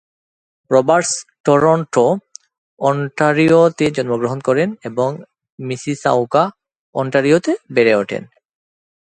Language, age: Bengali, 30-39